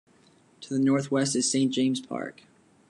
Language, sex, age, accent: English, male, 19-29, United States English